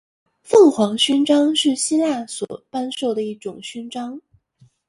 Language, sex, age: Chinese, female, 19-29